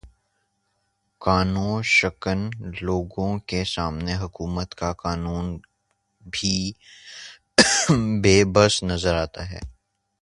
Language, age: Urdu, 19-29